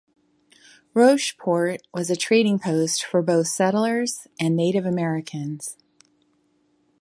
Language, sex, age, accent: English, female, 60-69, United States English